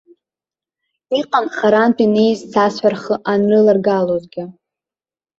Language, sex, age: Abkhazian, female, under 19